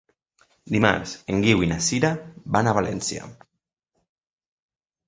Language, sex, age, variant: Catalan, male, 19-29, Nord-Occidental